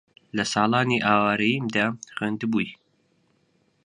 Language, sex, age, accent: Central Kurdish, male, 19-29, سۆرانی